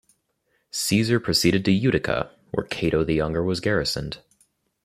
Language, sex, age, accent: English, male, 19-29, United States English